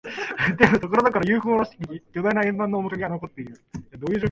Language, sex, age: Japanese, male, 19-29